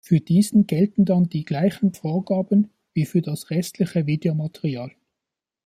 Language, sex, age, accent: German, male, 19-29, Schweizerdeutsch